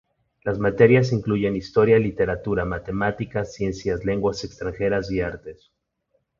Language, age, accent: Spanish, 40-49, México